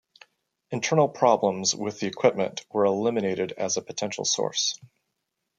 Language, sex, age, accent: English, male, 40-49, United States English